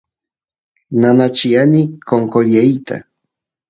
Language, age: Santiago del Estero Quichua, 30-39